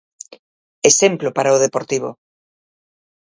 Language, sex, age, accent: Galician, female, 50-59, Normativo (estándar)